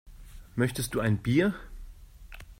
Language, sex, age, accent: German, male, 40-49, Deutschland Deutsch